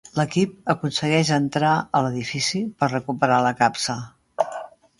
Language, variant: Catalan, Central